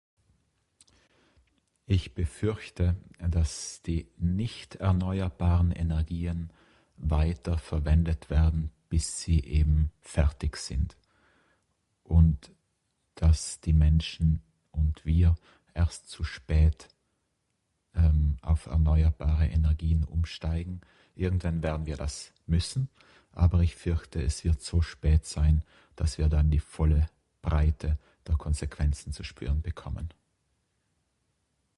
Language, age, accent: German, 40-49, Österreichisches Deutsch